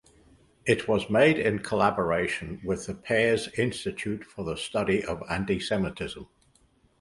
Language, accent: English, England English